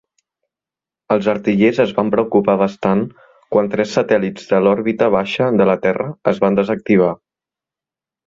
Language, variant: Catalan, Central